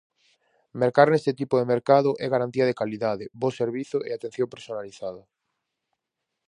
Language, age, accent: Galician, 19-29, Normativo (estándar)